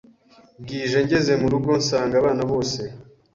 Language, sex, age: Kinyarwanda, male, 19-29